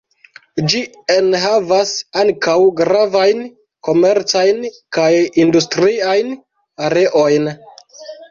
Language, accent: Esperanto, Internacia